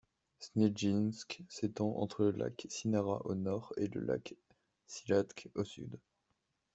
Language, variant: French, Français de métropole